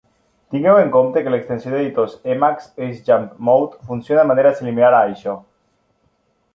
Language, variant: Catalan, Nord-Occidental